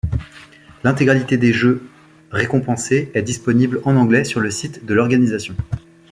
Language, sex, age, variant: French, male, 30-39, Français de métropole